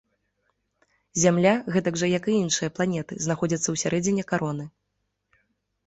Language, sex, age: Belarusian, female, 19-29